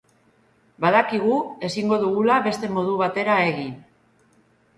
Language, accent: Basque, Mendebalekoa (Araba, Bizkaia, Gipuzkoako mendebaleko herri batzuk)